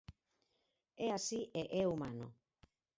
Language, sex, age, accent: Galician, female, 40-49, Central (gheada)